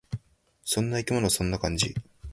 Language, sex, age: Japanese, male, under 19